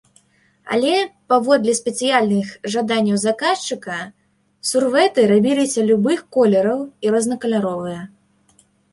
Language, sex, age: Belarusian, female, 19-29